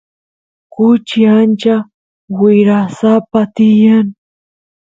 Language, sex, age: Santiago del Estero Quichua, female, 19-29